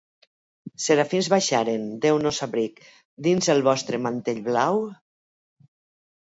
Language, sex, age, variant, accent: Catalan, female, 50-59, Valencià meridional, valencià